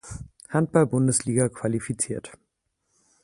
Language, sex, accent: German, female, Deutschland Deutsch